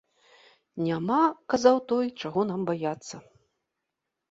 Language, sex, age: Belarusian, female, 40-49